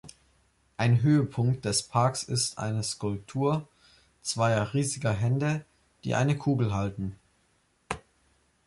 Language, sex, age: German, male, under 19